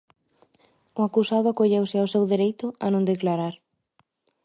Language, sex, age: Galician, female, 19-29